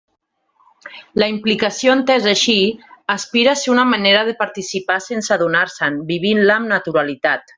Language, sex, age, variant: Catalan, female, 40-49, Central